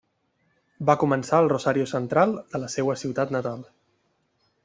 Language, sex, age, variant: Catalan, male, 30-39, Central